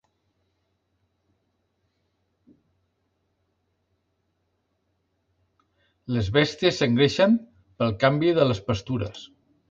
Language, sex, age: Catalan, male, 50-59